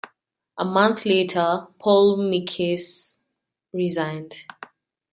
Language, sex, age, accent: English, female, 19-29, England English